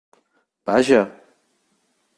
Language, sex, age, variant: Catalan, male, 50-59, Central